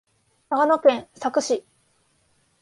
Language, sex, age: Japanese, female, 19-29